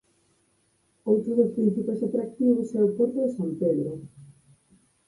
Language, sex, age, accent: Galician, female, 30-39, Normativo (estándar)